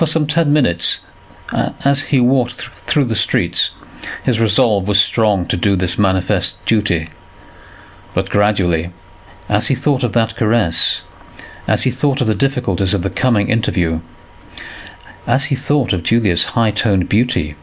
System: none